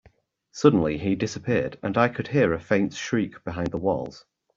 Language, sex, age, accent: English, male, 30-39, England English